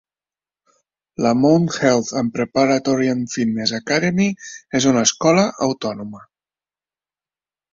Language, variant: Catalan, Septentrional